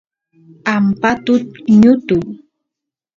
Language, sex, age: Santiago del Estero Quichua, female, 30-39